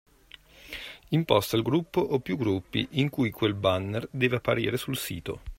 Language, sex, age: Italian, male, 30-39